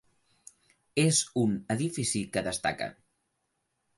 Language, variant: Catalan, Central